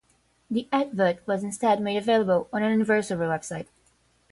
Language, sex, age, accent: English, female, 19-29, United States English; England English